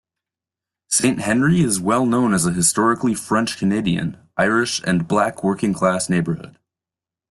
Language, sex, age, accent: English, male, 19-29, United States English